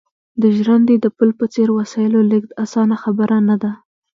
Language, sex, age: Pashto, female, 19-29